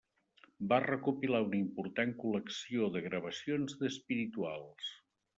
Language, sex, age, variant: Catalan, male, 60-69, Septentrional